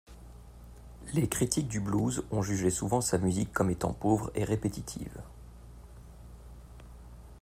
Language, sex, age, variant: French, male, 30-39, Français de métropole